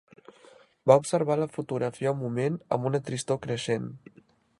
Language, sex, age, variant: Catalan, male, 19-29, Central